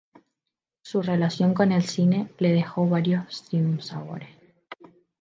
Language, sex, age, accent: Spanish, female, 19-29, España: Islas Canarias